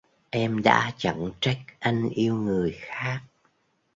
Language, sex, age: Vietnamese, male, 60-69